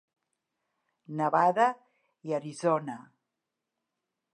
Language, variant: Catalan, Central